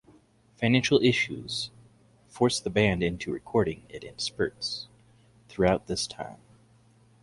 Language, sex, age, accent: English, male, 30-39, United States English